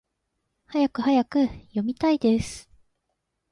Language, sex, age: Japanese, female, 19-29